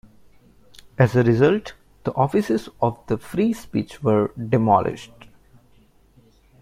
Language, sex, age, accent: English, male, 19-29, India and South Asia (India, Pakistan, Sri Lanka)